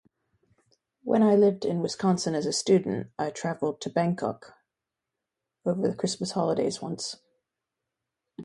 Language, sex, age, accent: English, female, 50-59, United States English; England English